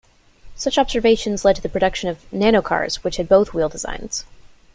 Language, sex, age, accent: English, female, 19-29, United States English